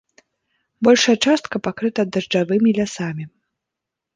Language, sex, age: Belarusian, female, 19-29